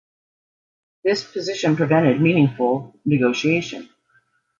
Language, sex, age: English, female, 50-59